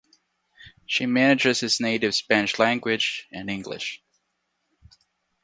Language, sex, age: English, male, 19-29